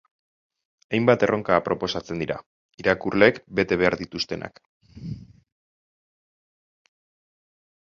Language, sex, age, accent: Basque, male, 30-39, Mendebalekoa (Araba, Bizkaia, Gipuzkoako mendebaleko herri batzuk)